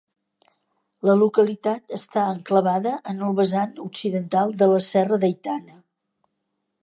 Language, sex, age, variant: Catalan, female, 60-69, Central